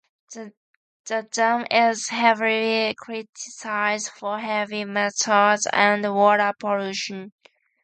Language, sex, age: English, female, 19-29